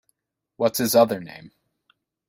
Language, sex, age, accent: English, male, 19-29, United States English